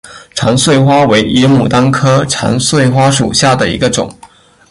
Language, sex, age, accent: Chinese, male, 19-29, 出生地：福建省